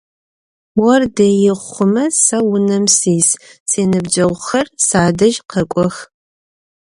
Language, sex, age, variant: Adyghe, female, 19-29, Адыгабзэ (Кирил, пстэумэ зэдыряе)